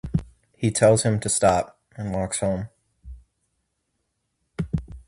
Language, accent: English, United States English